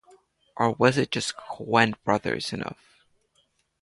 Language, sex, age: English, male, under 19